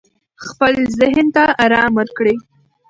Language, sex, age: Pashto, female, 19-29